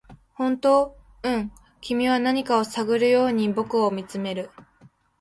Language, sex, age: Japanese, female, 19-29